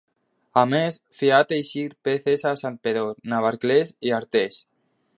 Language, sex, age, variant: Catalan, male, under 19, Alacantí